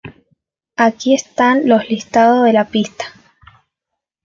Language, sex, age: Spanish, female, under 19